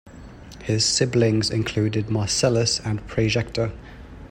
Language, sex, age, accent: English, male, 19-29, England English